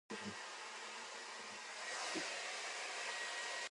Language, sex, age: Min Nan Chinese, female, 19-29